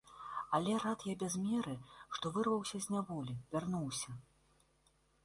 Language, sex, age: Belarusian, female, 30-39